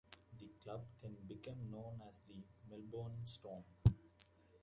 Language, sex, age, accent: English, male, 19-29, United States English